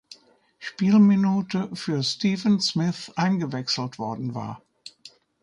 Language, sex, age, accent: German, female, 70-79, Deutschland Deutsch